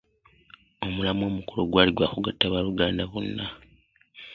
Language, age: Ganda, under 19